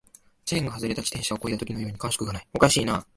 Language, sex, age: Japanese, male, 19-29